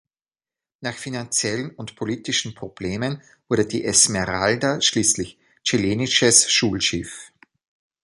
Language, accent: German, Österreichisches Deutsch